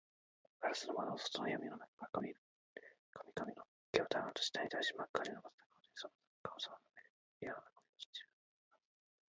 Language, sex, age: Japanese, male, 19-29